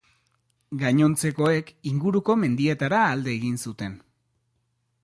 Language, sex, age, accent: Basque, male, 30-39, Erdialdekoa edo Nafarra (Gipuzkoa, Nafarroa)